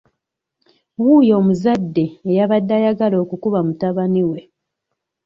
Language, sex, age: Ganda, female, 19-29